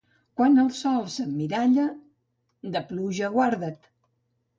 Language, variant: Catalan, Central